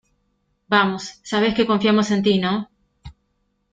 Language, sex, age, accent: Spanish, female, 40-49, Rioplatense: Argentina, Uruguay, este de Bolivia, Paraguay